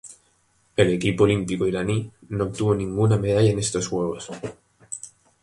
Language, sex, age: Spanish, male, 19-29